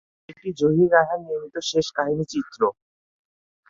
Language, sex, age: Bengali, male, 19-29